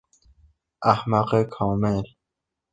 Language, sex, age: Persian, male, under 19